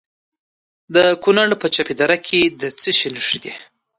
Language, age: Pashto, 19-29